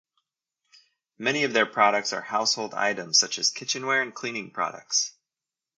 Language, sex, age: English, male, 30-39